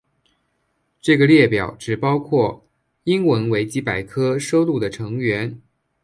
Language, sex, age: Chinese, male, 19-29